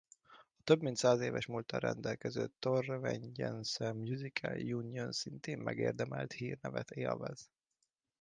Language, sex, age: Hungarian, male, 30-39